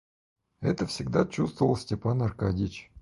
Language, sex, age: Russian, male, 30-39